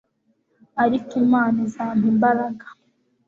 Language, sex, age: Kinyarwanda, female, 19-29